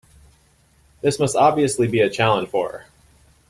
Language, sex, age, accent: English, male, 19-29, United States English